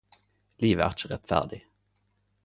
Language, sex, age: Norwegian Nynorsk, male, 19-29